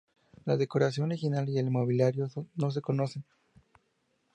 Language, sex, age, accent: Spanish, male, 19-29, México